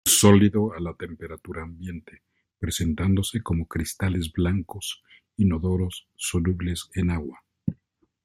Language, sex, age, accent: Spanish, male, 50-59, México